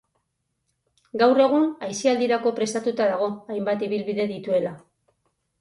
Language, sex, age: Basque, female, 50-59